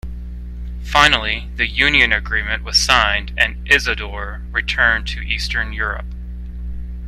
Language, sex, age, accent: English, male, 30-39, United States English